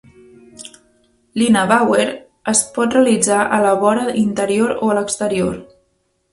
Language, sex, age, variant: Catalan, female, 19-29, Central